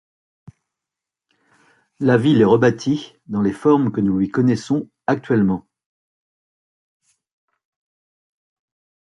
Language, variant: French, Français de métropole